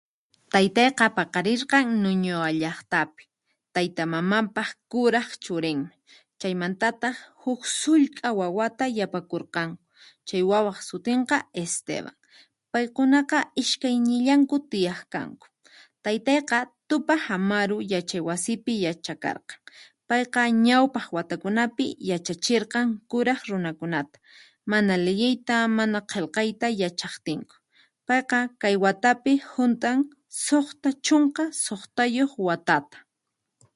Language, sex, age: Puno Quechua, female, 19-29